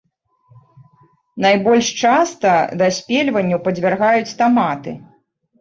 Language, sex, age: Belarusian, female, 30-39